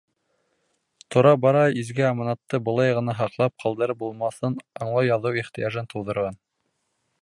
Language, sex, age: Bashkir, male, 19-29